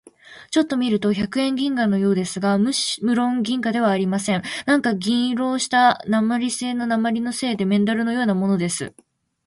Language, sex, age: Japanese, female, 19-29